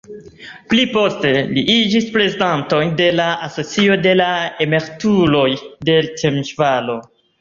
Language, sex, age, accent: Esperanto, male, 19-29, Internacia